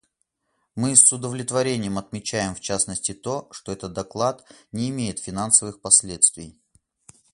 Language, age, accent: Russian, 19-29, Русский